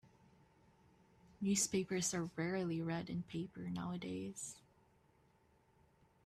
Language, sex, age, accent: English, female, 19-29, United States English